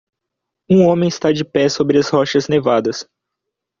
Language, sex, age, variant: Portuguese, male, 19-29, Portuguese (Brasil)